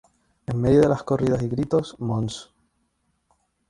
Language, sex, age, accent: Spanish, male, 19-29, España: Islas Canarias